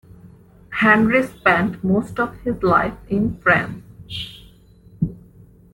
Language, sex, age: English, female, 19-29